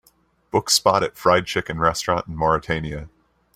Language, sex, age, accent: English, male, 19-29, United States English